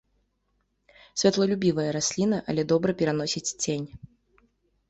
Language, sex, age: Belarusian, female, 19-29